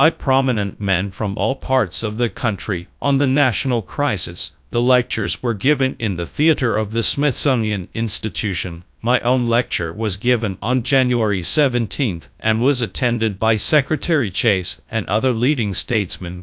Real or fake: fake